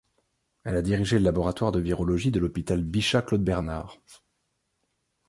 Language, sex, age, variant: French, male, 30-39, Français de métropole